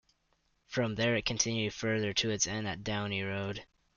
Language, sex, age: English, male, under 19